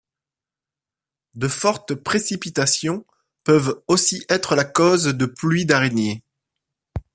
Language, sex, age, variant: French, male, 30-39, Français de métropole